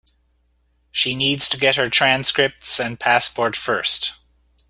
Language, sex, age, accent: English, male, 40-49, Canadian English